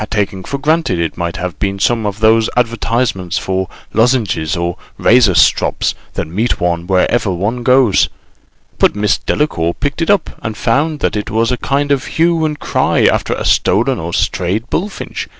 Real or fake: real